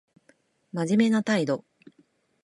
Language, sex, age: Japanese, female, 40-49